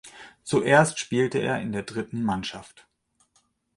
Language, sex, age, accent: German, male, 50-59, Deutschland Deutsch